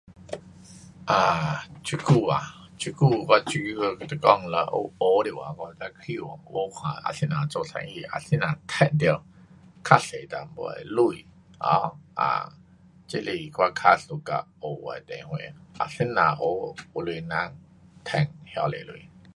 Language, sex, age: Pu-Xian Chinese, male, 50-59